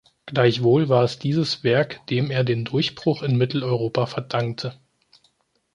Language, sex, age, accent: German, male, 19-29, Deutschland Deutsch